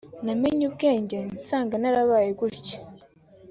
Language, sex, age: Kinyarwanda, female, 19-29